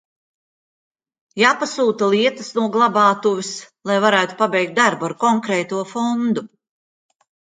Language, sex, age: Latvian, female, 60-69